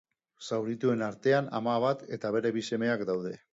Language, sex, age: Basque, male, 40-49